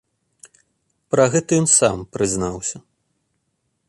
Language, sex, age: Belarusian, male, 30-39